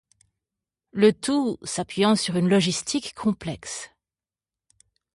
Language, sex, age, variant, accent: French, female, 40-49, Français d'Europe, Français de Suisse